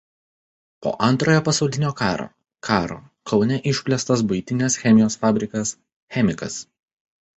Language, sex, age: Lithuanian, male, 19-29